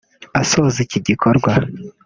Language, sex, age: Kinyarwanda, male, 19-29